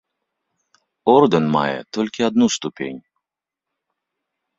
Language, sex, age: Belarusian, male, 30-39